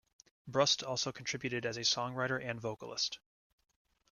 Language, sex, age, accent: English, male, 19-29, United States English